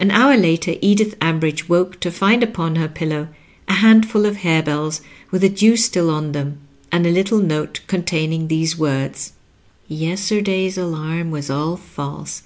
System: none